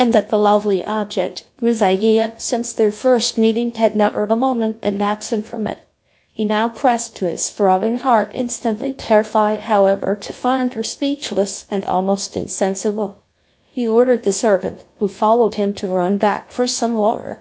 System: TTS, GlowTTS